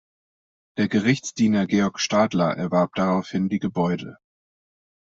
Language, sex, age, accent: German, male, 30-39, Deutschland Deutsch